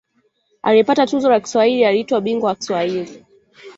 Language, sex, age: Swahili, female, 19-29